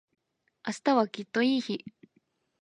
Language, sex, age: Japanese, female, 19-29